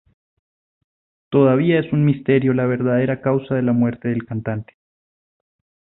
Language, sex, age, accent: Spanish, male, 30-39, Andino-Pacífico: Colombia, Perú, Ecuador, oeste de Bolivia y Venezuela andina